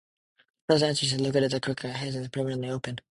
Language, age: English, 19-29